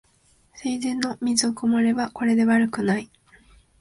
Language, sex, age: Japanese, female, 19-29